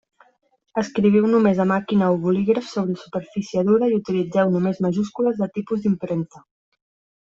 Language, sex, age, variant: Catalan, female, 19-29, Central